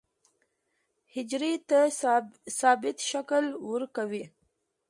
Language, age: Pashto, 19-29